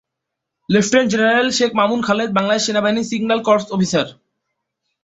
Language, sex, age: Bengali, male, 19-29